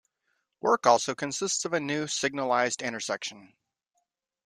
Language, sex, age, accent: English, male, 40-49, United States English